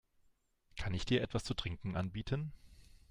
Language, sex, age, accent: German, male, 40-49, Deutschland Deutsch